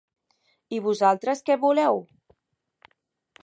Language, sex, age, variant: Catalan, female, 19-29, Central